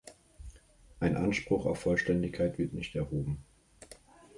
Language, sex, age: German, male, 30-39